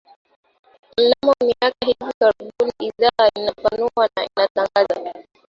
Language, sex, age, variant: Swahili, female, 19-29, Kiswahili cha Bara ya Kenya